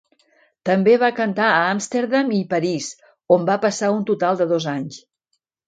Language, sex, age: Catalan, female, 60-69